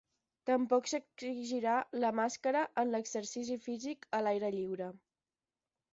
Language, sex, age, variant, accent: Catalan, female, under 19, Balear, balear